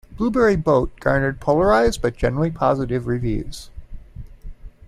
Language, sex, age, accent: English, male, 60-69, United States English